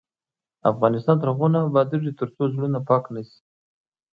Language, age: Pashto, 40-49